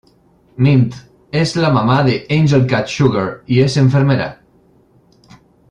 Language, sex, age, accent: Spanish, male, 30-39, España: Norte peninsular (Asturias, Castilla y León, Cantabria, País Vasco, Navarra, Aragón, La Rioja, Guadalajara, Cuenca)